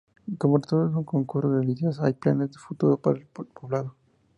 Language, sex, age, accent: Spanish, male, 19-29, México